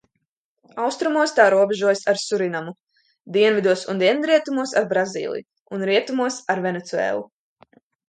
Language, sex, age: Latvian, female, under 19